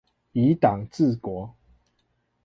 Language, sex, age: Chinese, male, 19-29